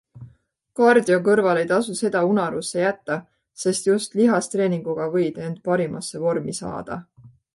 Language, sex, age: Estonian, female, 30-39